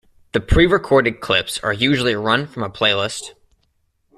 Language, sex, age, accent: English, male, 19-29, United States English